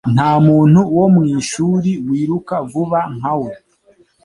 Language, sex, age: Kinyarwanda, male, 19-29